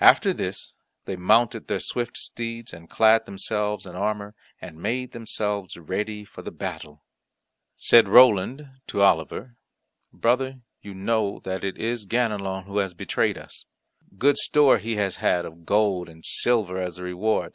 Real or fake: real